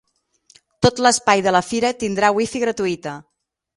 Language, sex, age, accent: Catalan, female, 19-29, nord-occidental; septentrional